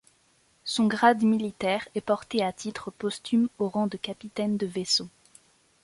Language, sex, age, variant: French, female, 19-29, Français de métropole